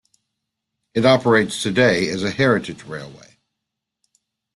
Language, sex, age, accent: English, male, 60-69, United States English